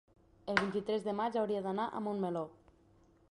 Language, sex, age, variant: Catalan, female, 19-29, Septentrional